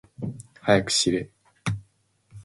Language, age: Japanese, 19-29